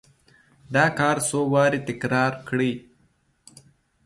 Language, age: Pashto, 19-29